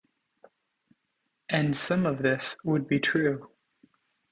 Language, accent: English, United States English